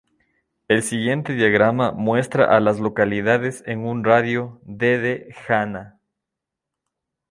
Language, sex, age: Spanish, male, 40-49